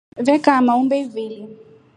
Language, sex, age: Rombo, female, 19-29